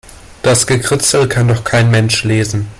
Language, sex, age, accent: German, male, under 19, Deutschland Deutsch